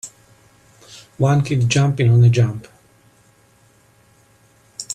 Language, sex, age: English, male, 30-39